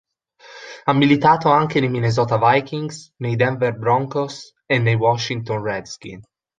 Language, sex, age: Italian, male, 19-29